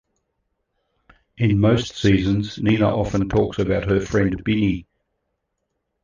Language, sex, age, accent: English, male, 60-69, Australian English